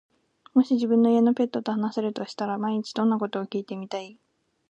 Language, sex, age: Japanese, female, 19-29